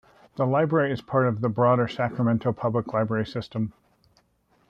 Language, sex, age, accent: English, male, 40-49, United States English